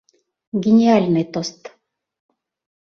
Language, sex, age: Bashkir, female, 30-39